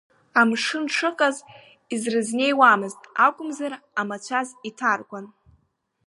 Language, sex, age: Abkhazian, female, under 19